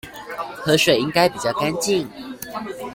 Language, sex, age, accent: Chinese, female, 19-29, 出生地：宜蘭縣